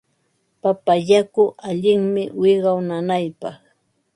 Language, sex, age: Ambo-Pasco Quechua, female, 60-69